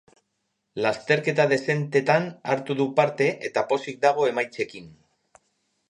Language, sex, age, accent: Basque, male, 40-49, Mendebalekoa (Araba, Bizkaia, Gipuzkoako mendebaleko herri batzuk)